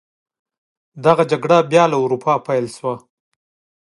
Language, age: Pashto, 40-49